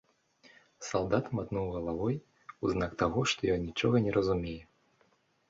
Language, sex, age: Belarusian, male, 19-29